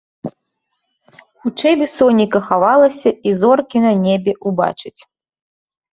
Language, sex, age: Belarusian, female, 30-39